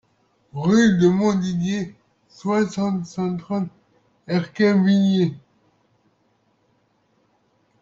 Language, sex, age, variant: French, male, 30-39, Français de métropole